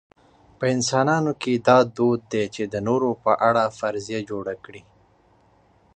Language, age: Pashto, 19-29